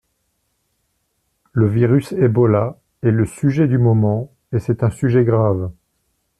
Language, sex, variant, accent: French, male, Français d'Europe, Français de Suisse